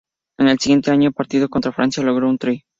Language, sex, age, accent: Spanish, male, 19-29, México